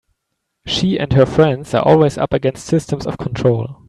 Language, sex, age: English, male, 19-29